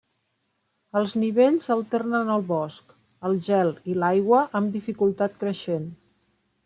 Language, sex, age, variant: Catalan, female, 50-59, Central